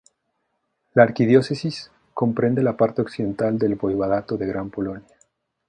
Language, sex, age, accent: Spanish, male, 40-49, México